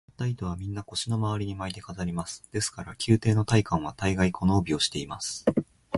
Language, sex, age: Japanese, male, 19-29